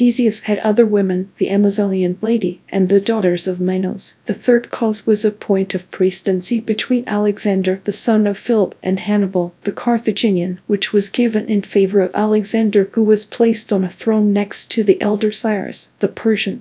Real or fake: fake